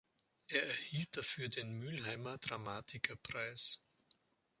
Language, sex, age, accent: German, male, 50-59, Österreichisches Deutsch